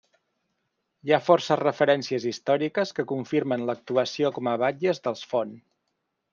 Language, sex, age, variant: Catalan, male, 50-59, Central